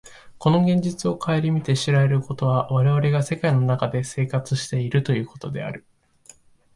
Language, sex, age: Japanese, male, 19-29